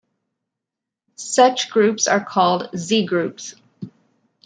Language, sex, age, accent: English, female, 40-49, United States English